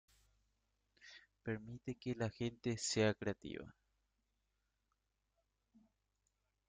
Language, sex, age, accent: Spanish, male, 19-29, Rioplatense: Argentina, Uruguay, este de Bolivia, Paraguay